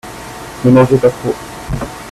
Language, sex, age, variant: French, male, 19-29, Français de métropole